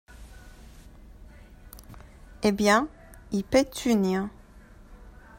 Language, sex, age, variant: French, female, 30-39, Français d'Europe